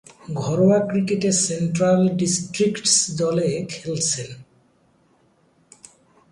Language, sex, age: Bengali, male, 19-29